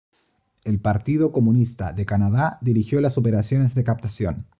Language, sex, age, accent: Spanish, male, 19-29, Chileno: Chile, Cuyo